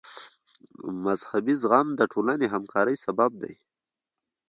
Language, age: Pashto, 19-29